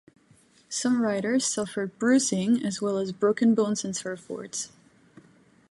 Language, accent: English, United States English